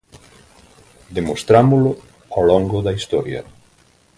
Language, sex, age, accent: Galician, male, 50-59, Normativo (estándar)